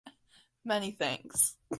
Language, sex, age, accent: English, female, under 19, United States English